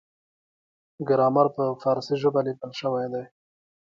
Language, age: Pashto, 30-39